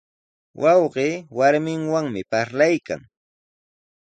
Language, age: Sihuas Ancash Quechua, 19-29